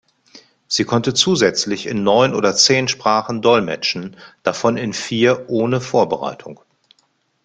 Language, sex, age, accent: German, male, 50-59, Deutschland Deutsch